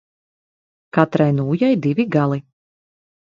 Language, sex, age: Latvian, female, 30-39